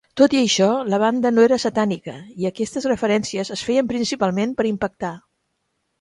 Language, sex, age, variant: Catalan, female, 70-79, Central